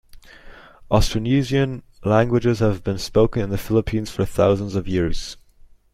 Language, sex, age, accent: English, male, 19-29, England English